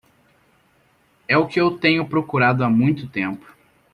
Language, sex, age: Portuguese, male, under 19